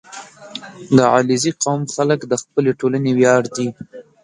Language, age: Pashto, 19-29